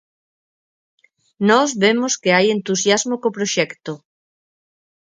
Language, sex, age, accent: Galician, female, 40-49, Normativo (estándar)